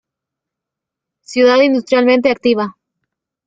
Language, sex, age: Spanish, female, under 19